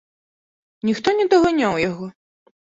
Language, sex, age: Belarusian, female, 19-29